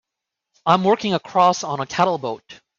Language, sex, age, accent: English, male, 30-39, United States English